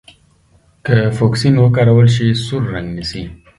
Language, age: Pashto, 19-29